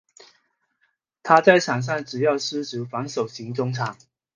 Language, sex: Chinese, male